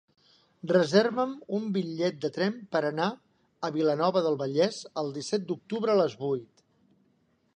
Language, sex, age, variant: Catalan, male, 50-59, Central